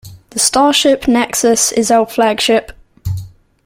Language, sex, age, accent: English, male, under 19, England English